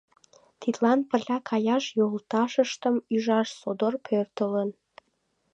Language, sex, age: Mari, female, 19-29